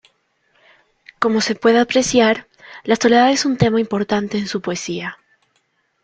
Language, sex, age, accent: Spanish, female, 19-29, Andino-Pacífico: Colombia, Perú, Ecuador, oeste de Bolivia y Venezuela andina